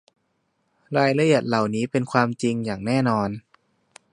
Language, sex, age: Thai, male, 30-39